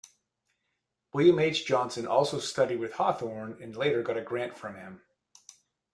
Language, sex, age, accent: English, male, 40-49, United States English